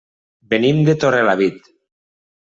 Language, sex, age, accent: Catalan, male, 40-49, valencià